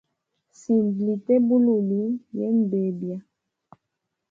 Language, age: Hemba, 30-39